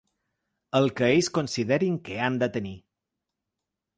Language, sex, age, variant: Catalan, male, 40-49, Balear